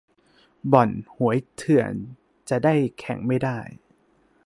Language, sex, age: Thai, male, 19-29